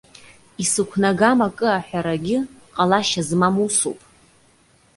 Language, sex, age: Abkhazian, female, 30-39